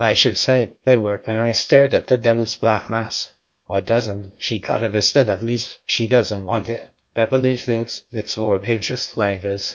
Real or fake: fake